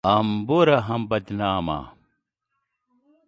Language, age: Pashto, 40-49